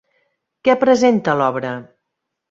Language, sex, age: Catalan, female, 50-59